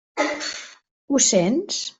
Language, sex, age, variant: Catalan, female, 50-59, Central